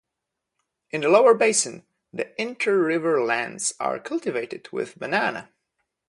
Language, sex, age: English, male, 30-39